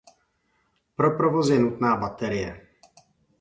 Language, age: Czech, 40-49